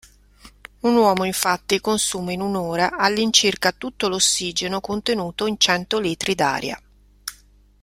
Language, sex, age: Italian, female, 50-59